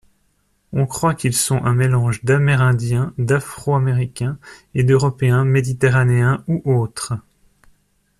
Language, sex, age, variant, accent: French, male, 40-49, Français d'Europe, Français de Suisse